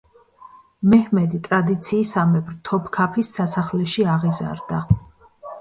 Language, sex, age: Georgian, female, 40-49